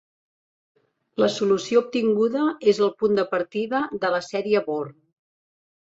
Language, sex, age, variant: Catalan, female, 40-49, Central